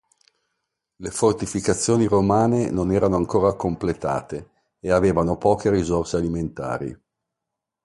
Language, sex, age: Italian, male, 50-59